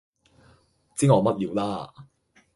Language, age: Cantonese, 19-29